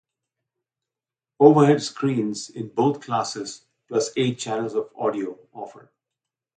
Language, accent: English, India and South Asia (India, Pakistan, Sri Lanka)